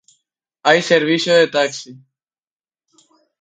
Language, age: Spanish, 19-29